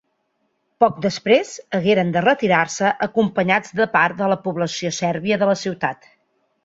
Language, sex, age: Catalan, female, 50-59